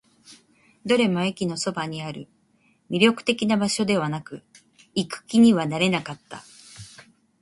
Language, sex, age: Japanese, female, 19-29